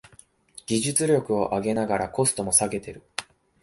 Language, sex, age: Japanese, male, 19-29